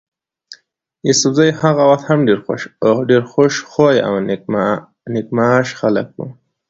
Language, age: Pashto, 19-29